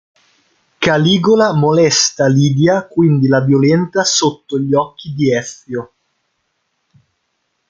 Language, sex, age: Italian, male, 19-29